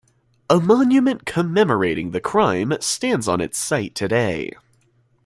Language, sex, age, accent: English, male, under 19, United States English